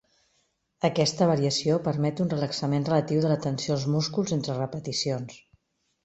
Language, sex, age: Catalan, female, 50-59